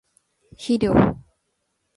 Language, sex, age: Japanese, female, 19-29